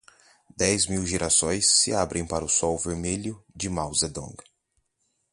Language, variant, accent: Portuguese, Portuguese (Brasil), Paulista